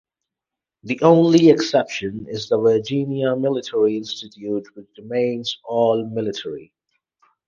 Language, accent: English, England English